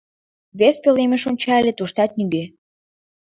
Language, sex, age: Mari, female, under 19